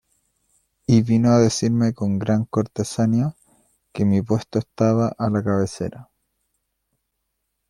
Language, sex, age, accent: Spanish, male, 19-29, Chileno: Chile, Cuyo